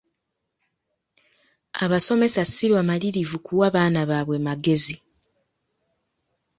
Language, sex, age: Ganda, female, 30-39